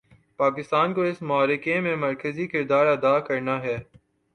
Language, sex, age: Urdu, male, 19-29